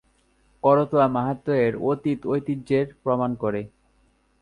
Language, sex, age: Bengali, male, under 19